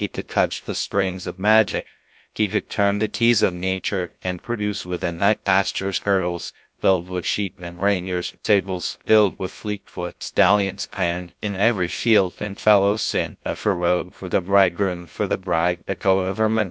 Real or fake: fake